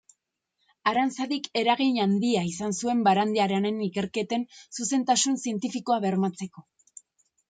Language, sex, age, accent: Basque, female, 19-29, Erdialdekoa edo Nafarra (Gipuzkoa, Nafarroa)